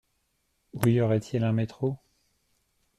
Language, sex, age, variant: French, male, 30-39, Français de métropole